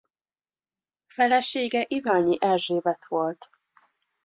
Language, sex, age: Hungarian, female, 19-29